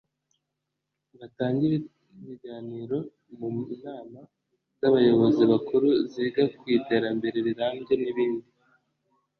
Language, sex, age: Kinyarwanda, male, 19-29